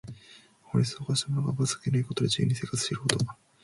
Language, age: Japanese, 19-29